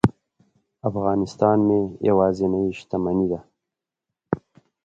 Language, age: Pashto, 19-29